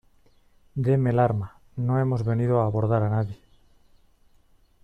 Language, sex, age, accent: Spanish, male, 40-49, España: Norte peninsular (Asturias, Castilla y León, Cantabria, País Vasco, Navarra, Aragón, La Rioja, Guadalajara, Cuenca)